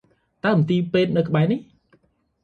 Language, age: Khmer, 30-39